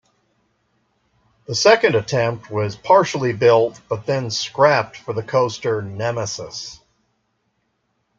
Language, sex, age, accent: English, male, 40-49, United States English